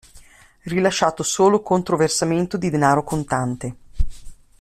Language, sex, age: Italian, female, 50-59